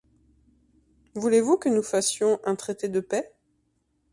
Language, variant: French, Français de métropole